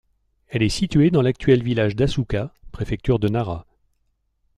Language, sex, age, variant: French, male, 60-69, Français de métropole